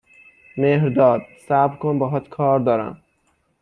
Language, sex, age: Persian, male, 19-29